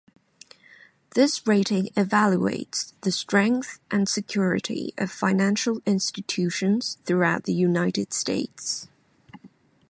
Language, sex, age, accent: English, female, 19-29, England English